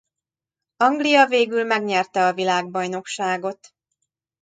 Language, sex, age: Hungarian, female, 30-39